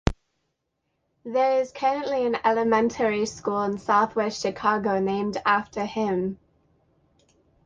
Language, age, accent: English, 30-39, United States English; England English